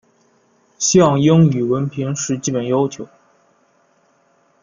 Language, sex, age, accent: Chinese, male, 19-29, 出生地：山东省